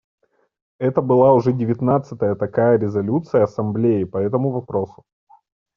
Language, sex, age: Russian, male, 30-39